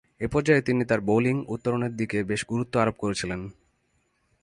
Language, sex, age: Bengali, male, 19-29